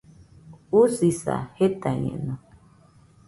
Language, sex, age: Nüpode Huitoto, female, 40-49